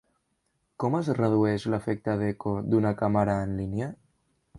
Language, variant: Catalan, Central